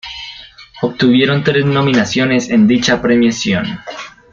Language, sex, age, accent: Spanish, male, under 19, Andino-Pacífico: Colombia, Perú, Ecuador, oeste de Bolivia y Venezuela andina